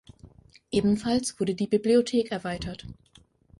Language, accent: German, Deutschland Deutsch